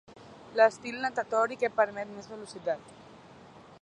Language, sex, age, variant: Catalan, female, 19-29, Central